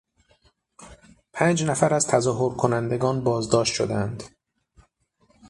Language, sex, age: Persian, male, 30-39